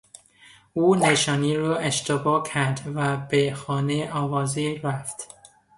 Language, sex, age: Persian, male, 30-39